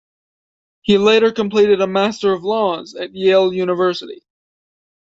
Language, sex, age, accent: English, male, 19-29, United States English